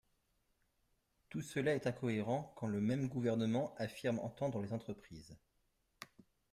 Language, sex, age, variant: French, male, 30-39, Français de métropole